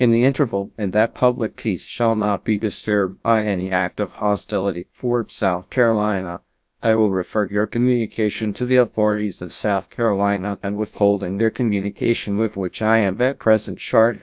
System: TTS, GlowTTS